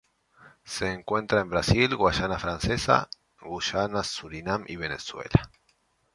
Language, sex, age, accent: Spanish, male, 40-49, Rioplatense: Argentina, Uruguay, este de Bolivia, Paraguay